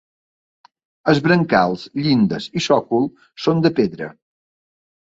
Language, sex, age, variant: Catalan, male, 60-69, Balear